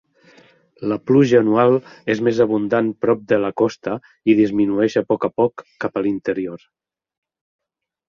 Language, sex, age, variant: Catalan, male, 50-59, Central